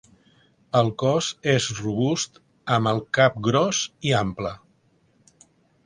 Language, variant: Catalan, Central